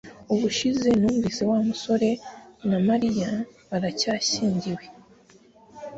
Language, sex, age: Kinyarwanda, female, under 19